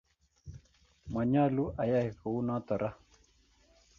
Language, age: Kalenjin, 19-29